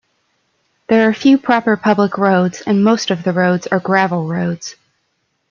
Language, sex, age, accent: English, female, 19-29, United States English